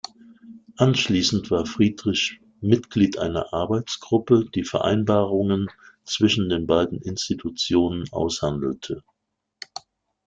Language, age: German, 50-59